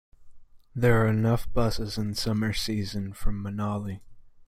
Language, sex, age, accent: English, male, 19-29, United States English